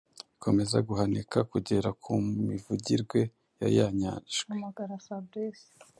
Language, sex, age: Kinyarwanda, male, 19-29